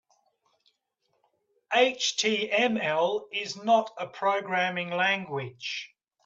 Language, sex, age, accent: English, male, 40-49, Australian English